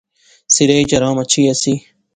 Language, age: Pahari-Potwari, 19-29